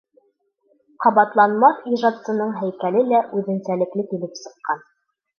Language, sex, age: Bashkir, female, 19-29